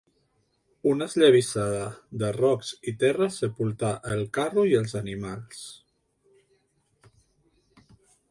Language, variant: Catalan, Central